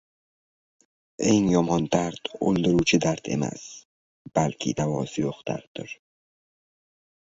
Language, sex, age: Uzbek, male, under 19